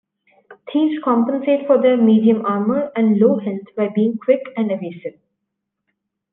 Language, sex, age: English, female, 19-29